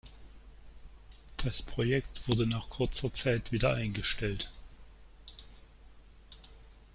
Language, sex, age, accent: German, male, 50-59, Deutschland Deutsch